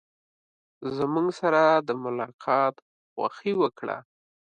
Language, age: Pashto, 30-39